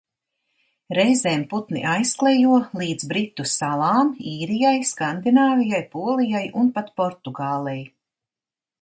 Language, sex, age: Latvian, female, 60-69